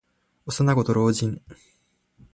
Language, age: Japanese, 19-29